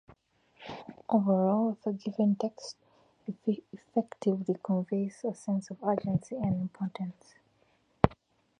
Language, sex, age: English, female, 19-29